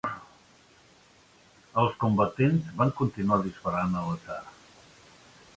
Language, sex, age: Catalan, male, 60-69